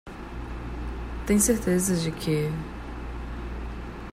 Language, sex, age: Portuguese, female, 30-39